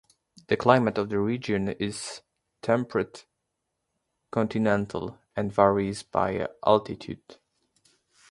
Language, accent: English, United States English